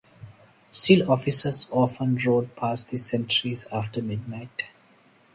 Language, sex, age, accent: English, male, 30-39, India and South Asia (India, Pakistan, Sri Lanka); Singaporean English